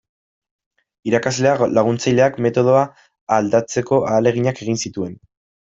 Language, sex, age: Basque, male, 19-29